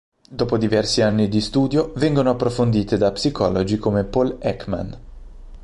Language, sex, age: Italian, male, 30-39